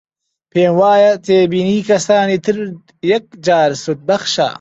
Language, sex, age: Central Kurdish, male, 19-29